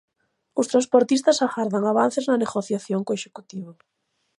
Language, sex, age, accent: Galician, female, 30-39, Central (gheada); Normativo (estándar)